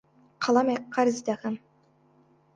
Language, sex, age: Central Kurdish, female, under 19